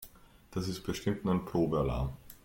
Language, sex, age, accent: German, male, 19-29, Österreichisches Deutsch